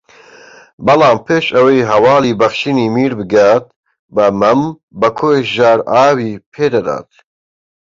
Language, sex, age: Central Kurdish, male, 19-29